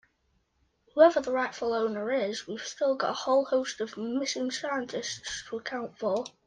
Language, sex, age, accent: English, male, under 19, England English